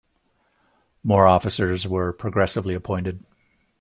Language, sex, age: English, male, 60-69